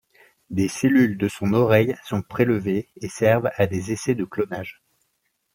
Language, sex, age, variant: French, male, 40-49, Français de métropole